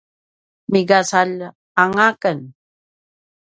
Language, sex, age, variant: Paiwan, female, 50-59, pinayuanan a kinaikacedasan (東排灣語)